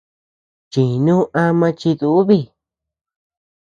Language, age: Tepeuxila Cuicatec, under 19